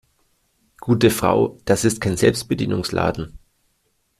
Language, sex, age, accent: German, male, 40-49, Deutschland Deutsch